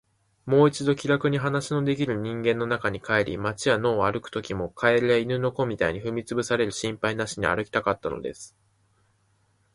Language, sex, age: Japanese, male, 19-29